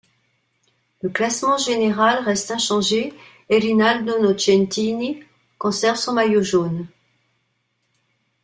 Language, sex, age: French, female, 60-69